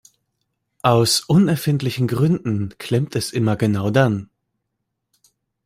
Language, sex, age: German, male, 19-29